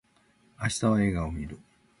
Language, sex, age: Japanese, male, 60-69